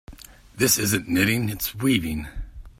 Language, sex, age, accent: English, male, 30-39, United States English